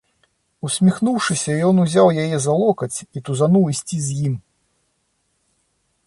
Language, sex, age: Belarusian, male, 40-49